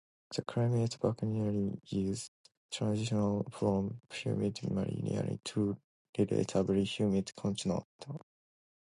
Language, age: English, 19-29